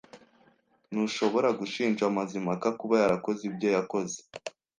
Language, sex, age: Kinyarwanda, male, under 19